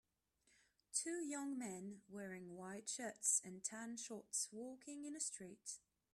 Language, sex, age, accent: English, female, 30-39, Hong Kong English